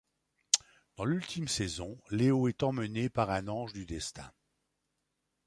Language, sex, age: French, male, 60-69